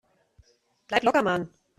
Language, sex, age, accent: German, female, 19-29, Deutschland Deutsch